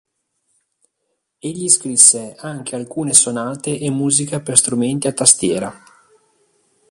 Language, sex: Italian, male